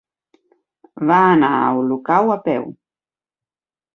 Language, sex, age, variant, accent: Catalan, female, 40-49, Central, tarragoní